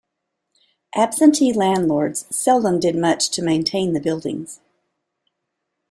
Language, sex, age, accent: English, female, 40-49, United States English